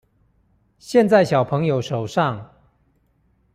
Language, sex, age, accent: Chinese, male, 40-49, 出生地：臺北市